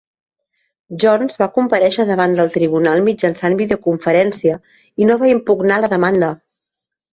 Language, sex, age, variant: Catalan, female, 30-39, Central